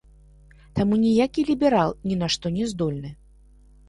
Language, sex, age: Belarusian, female, 30-39